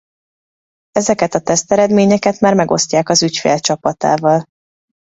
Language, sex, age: Hungarian, female, 30-39